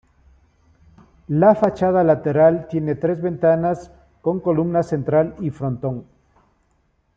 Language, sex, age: Spanish, male, 50-59